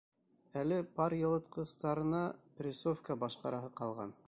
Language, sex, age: Bashkir, male, 40-49